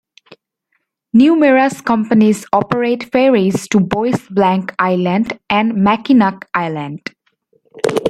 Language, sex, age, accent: English, female, 19-29, England English